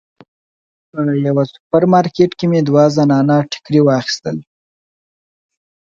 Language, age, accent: Pashto, 19-29, کندهارۍ لهجه